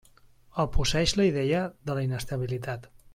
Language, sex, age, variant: Catalan, male, 40-49, Central